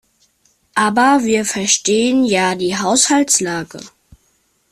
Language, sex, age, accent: German, male, under 19, Deutschland Deutsch